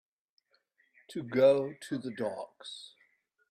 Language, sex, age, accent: English, male, 60-69, United States English